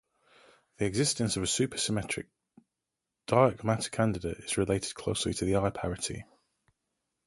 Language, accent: English, England English